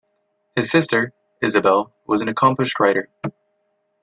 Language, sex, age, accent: English, male, under 19, United States English